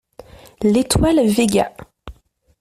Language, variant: French, Français de métropole